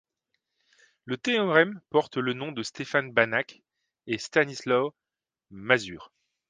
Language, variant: French, Français de métropole